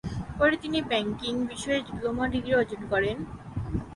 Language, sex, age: Bengali, female, 19-29